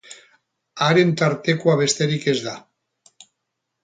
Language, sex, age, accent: Basque, male, 60-69, Erdialdekoa edo Nafarra (Gipuzkoa, Nafarroa)